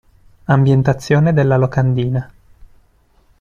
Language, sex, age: Italian, male, 30-39